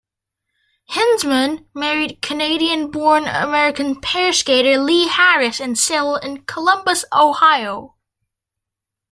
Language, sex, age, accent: English, male, under 19, United States English